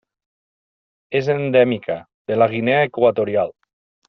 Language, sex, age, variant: Catalan, male, 30-39, Nord-Occidental